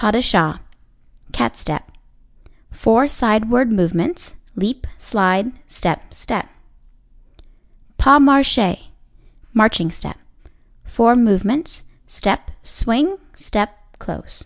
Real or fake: real